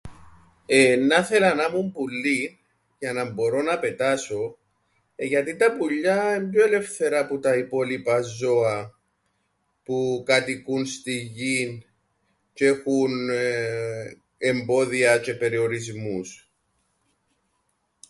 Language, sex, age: Greek, male, 40-49